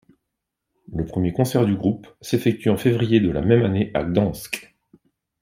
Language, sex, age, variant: French, male, 40-49, Français de métropole